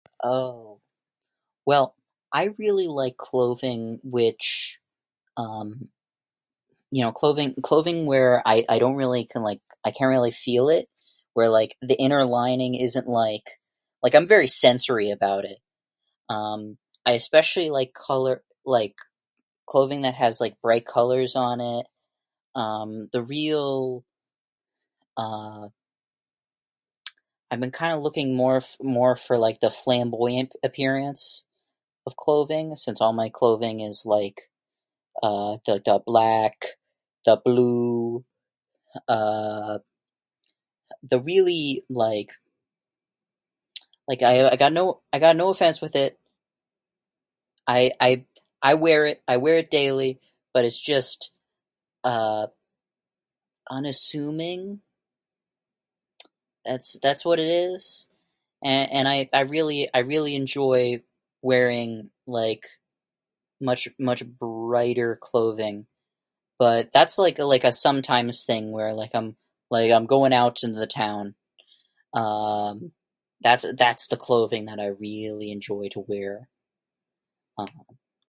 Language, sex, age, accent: English, male, 19-29, United States English